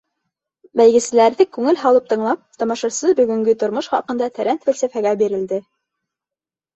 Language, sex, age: Bashkir, female, 19-29